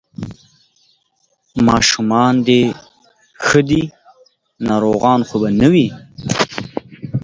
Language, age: Pashto, 19-29